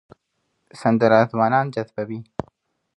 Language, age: Pashto, 19-29